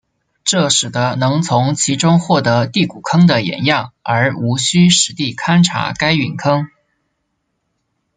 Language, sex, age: Chinese, male, 30-39